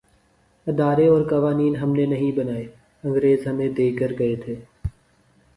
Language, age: Urdu, 19-29